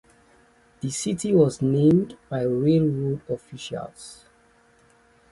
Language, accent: English, Southern African (South Africa, Zimbabwe, Namibia)